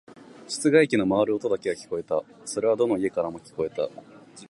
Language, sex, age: Japanese, male, 19-29